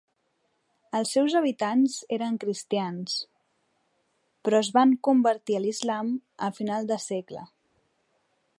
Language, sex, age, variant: Catalan, female, 19-29, Central